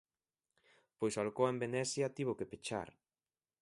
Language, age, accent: Galician, 19-29, Atlántico (seseo e gheada)